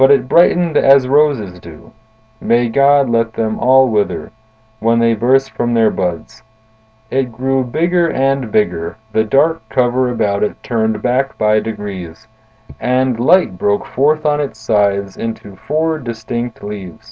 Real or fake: real